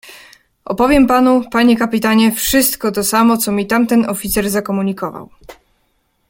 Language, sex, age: Polish, female, 19-29